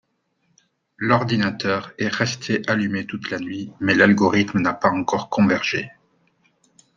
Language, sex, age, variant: French, male, 40-49, Français de métropole